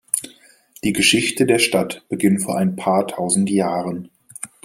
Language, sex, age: German, male, 19-29